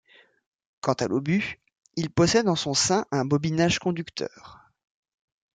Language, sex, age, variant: French, male, 19-29, Français de métropole